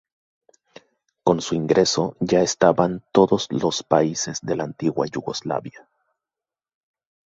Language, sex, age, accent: Spanish, male, 19-29, Chileno: Chile, Cuyo